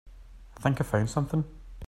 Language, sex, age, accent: English, male, 19-29, Scottish English